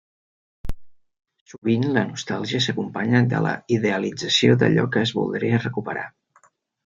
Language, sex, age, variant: Catalan, male, 30-39, Central